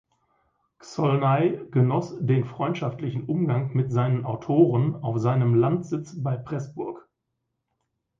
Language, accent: German, Deutschland Deutsch